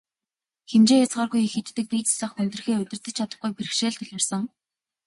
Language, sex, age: Mongolian, female, 19-29